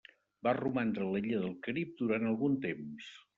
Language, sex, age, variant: Catalan, male, 60-69, Septentrional